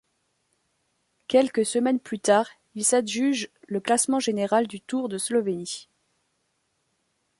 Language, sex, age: French, female, 30-39